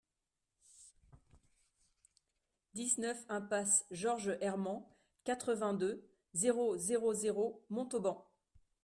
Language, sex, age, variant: French, female, 40-49, Français de métropole